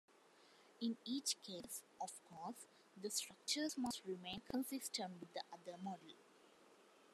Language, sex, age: English, female, 19-29